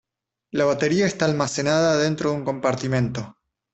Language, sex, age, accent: Spanish, male, 30-39, Rioplatense: Argentina, Uruguay, este de Bolivia, Paraguay